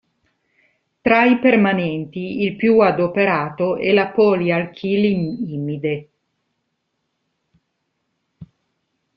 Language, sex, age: Italian, female, 40-49